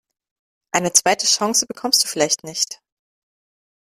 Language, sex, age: German, female, 30-39